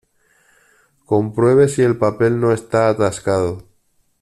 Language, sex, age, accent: Spanish, male, 40-49, España: Norte peninsular (Asturias, Castilla y León, Cantabria, País Vasco, Navarra, Aragón, La Rioja, Guadalajara, Cuenca)